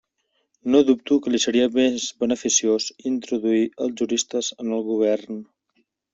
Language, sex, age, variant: Catalan, male, 19-29, Central